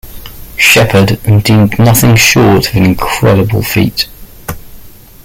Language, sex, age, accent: English, male, 40-49, England English